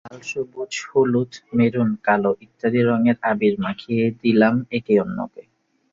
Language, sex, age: Bengali, male, 19-29